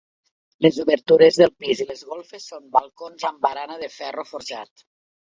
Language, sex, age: Catalan, female, 60-69